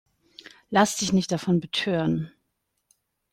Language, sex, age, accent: German, female, 40-49, Deutschland Deutsch